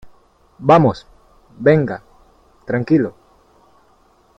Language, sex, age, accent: Spanish, male, 19-29, México